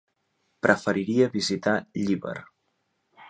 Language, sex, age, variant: Catalan, male, 19-29, Central